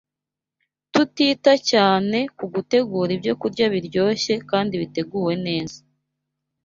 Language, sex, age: Kinyarwanda, female, 19-29